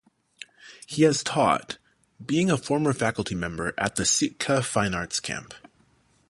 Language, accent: English, Canadian English